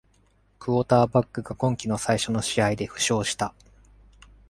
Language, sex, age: Japanese, male, 19-29